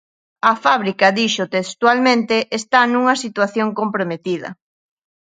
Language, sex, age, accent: Galician, female, 30-39, Central (gheada)